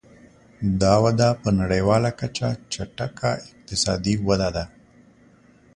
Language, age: Pashto, 30-39